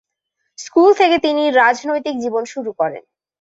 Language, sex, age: Bengali, female, 19-29